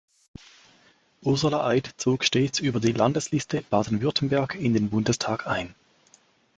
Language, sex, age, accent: German, male, 30-39, Schweizerdeutsch